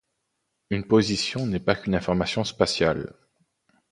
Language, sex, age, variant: French, male, 19-29, Français de métropole